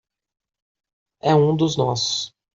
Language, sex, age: Portuguese, female, 30-39